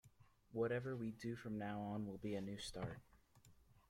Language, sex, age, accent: English, male, under 19, United States English